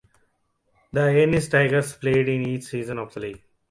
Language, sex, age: English, female, 60-69